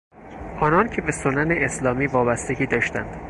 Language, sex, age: Persian, male, 30-39